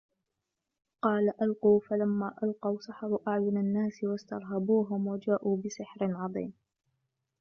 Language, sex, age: Arabic, female, 19-29